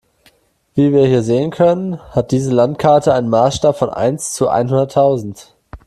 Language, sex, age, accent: German, male, 19-29, Deutschland Deutsch